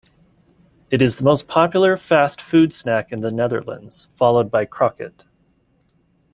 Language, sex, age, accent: English, male, 30-39, United States English